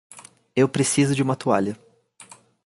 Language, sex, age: Portuguese, male, 19-29